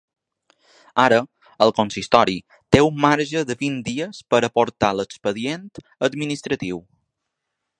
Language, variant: Catalan, Balear